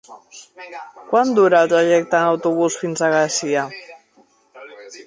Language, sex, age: Catalan, female, 40-49